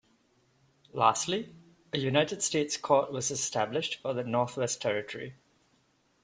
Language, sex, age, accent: English, male, 30-39, Singaporean English